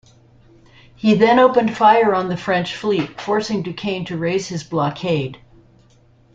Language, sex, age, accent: English, female, 60-69, United States English